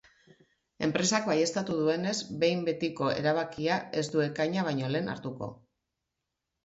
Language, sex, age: Basque, female, 40-49